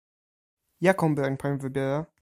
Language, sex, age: Polish, male, under 19